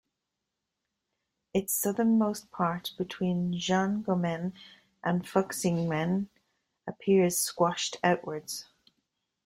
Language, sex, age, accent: English, female, 50-59, Irish English